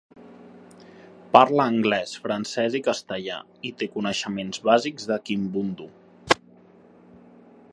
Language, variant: Catalan, Central